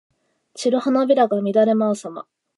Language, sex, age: Japanese, female, under 19